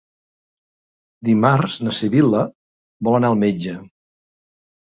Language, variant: Catalan, Central